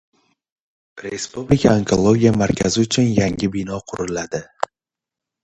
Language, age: Uzbek, 19-29